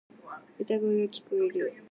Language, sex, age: Japanese, female, 19-29